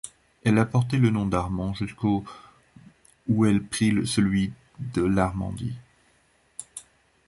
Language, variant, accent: French, Français d'Europe, Français d’Allemagne